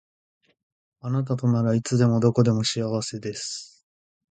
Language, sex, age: Japanese, male, 19-29